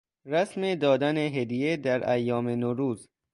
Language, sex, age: Persian, male, under 19